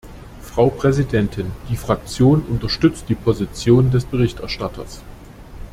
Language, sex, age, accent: German, male, 40-49, Deutschland Deutsch